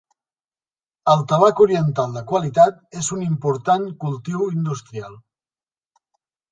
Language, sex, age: Catalan, male, 50-59